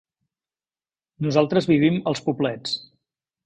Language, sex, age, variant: Catalan, male, 50-59, Central